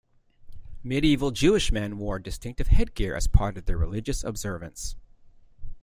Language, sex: English, male